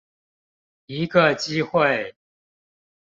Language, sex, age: Chinese, male, 50-59